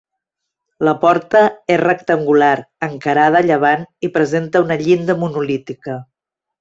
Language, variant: Catalan, Central